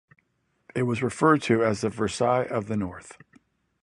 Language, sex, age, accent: English, male, 60-69, United States English